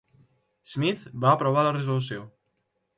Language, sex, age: Catalan, male, under 19